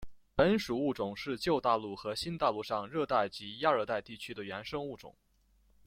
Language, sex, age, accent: Chinese, male, under 19, 出生地：湖北省